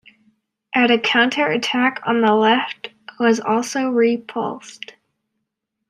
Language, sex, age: English, female, under 19